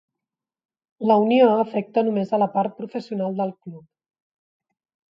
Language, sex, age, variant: Catalan, female, 40-49, Central